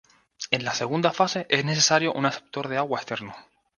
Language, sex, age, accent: Spanish, male, 19-29, España: Islas Canarias